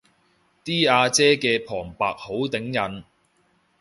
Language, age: Cantonese, 30-39